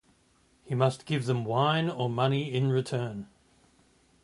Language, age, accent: English, 40-49, Australian English